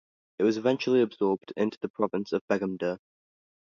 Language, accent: English, United States English